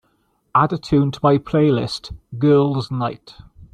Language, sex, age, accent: English, male, 60-69, Welsh English